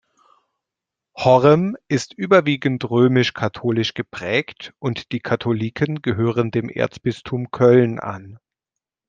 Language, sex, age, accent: German, male, 30-39, Deutschland Deutsch